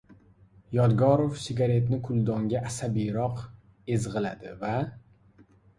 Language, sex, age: Uzbek, male, 19-29